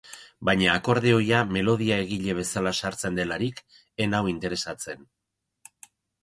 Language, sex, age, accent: Basque, male, 60-69, Erdialdekoa edo Nafarra (Gipuzkoa, Nafarroa)